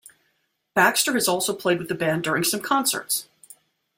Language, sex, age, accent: English, female, 50-59, United States English